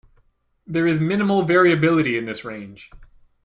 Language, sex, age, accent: English, male, 19-29, Canadian English